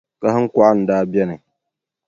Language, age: Dagbani, 30-39